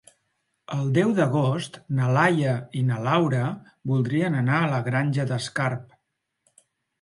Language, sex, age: Catalan, male, 40-49